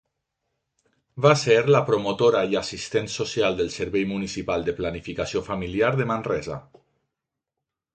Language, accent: Catalan, valencià